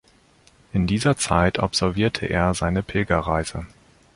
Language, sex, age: German, male, 30-39